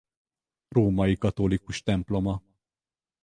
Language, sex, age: Hungarian, male, 50-59